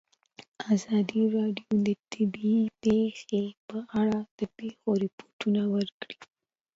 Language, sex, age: Pashto, female, 19-29